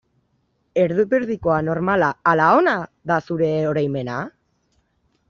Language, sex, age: Basque, female, 19-29